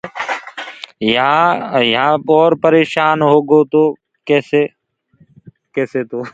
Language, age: Gurgula, 30-39